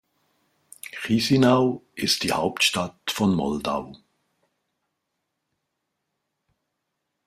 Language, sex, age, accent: German, male, 40-49, Schweizerdeutsch